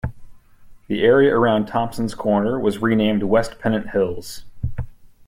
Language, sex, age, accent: English, male, 30-39, United States English